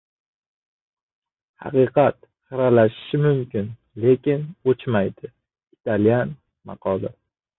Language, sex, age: Uzbek, male, 19-29